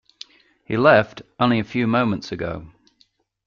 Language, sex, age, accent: English, male, 50-59, England English